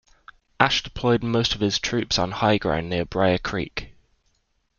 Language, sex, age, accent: English, male, 19-29, England English